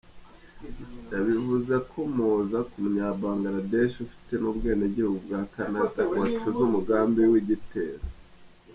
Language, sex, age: Kinyarwanda, male, 30-39